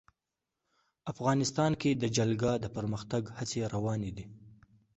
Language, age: Pashto, under 19